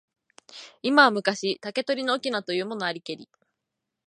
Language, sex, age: Japanese, female, 19-29